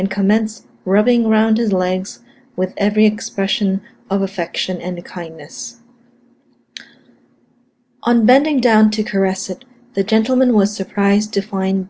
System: none